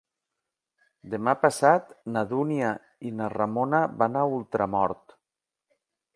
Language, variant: Catalan, Septentrional